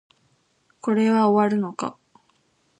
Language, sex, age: Japanese, female, 19-29